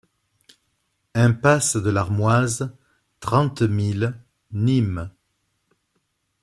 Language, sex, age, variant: French, male, 50-59, Français de métropole